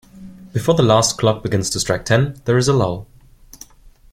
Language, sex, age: English, male, 19-29